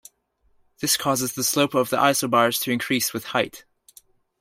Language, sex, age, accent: English, male, 19-29, Canadian English